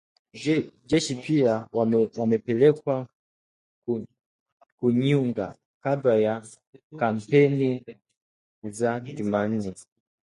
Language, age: Swahili, 19-29